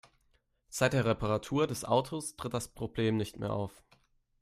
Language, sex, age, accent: German, male, 19-29, Deutschland Deutsch